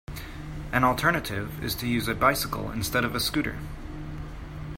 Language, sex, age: English, male, 30-39